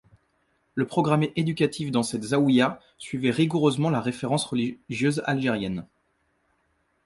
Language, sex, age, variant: French, male, 19-29, Français de métropole